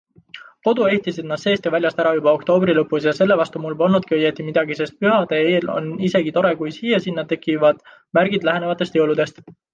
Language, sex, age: Estonian, male, 19-29